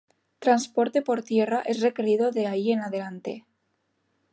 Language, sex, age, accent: Spanish, female, under 19, España: Norte peninsular (Asturias, Castilla y León, Cantabria, País Vasco, Navarra, Aragón, La Rioja, Guadalajara, Cuenca)